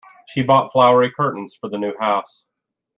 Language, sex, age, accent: English, male, 30-39, United States English